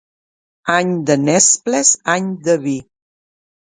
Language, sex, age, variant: Catalan, female, 50-59, Septentrional